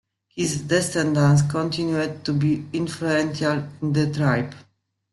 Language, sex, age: English, female, 50-59